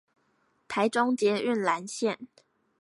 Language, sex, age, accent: Chinese, female, 19-29, 出生地：臺北市